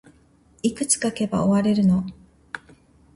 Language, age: Japanese, 50-59